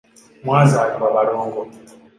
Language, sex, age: Ganda, male, 19-29